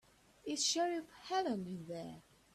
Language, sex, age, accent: English, female, 19-29, England English